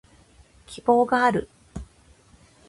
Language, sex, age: Japanese, female, 30-39